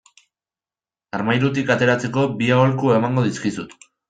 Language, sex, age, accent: Basque, male, 19-29, Erdialdekoa edo Nafarra (Gipuzkoa, Nafarroa)